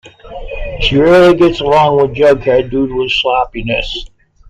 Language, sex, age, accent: English, male, 60-69, United States English